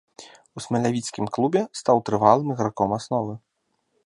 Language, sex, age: Belarusian, male, 30-39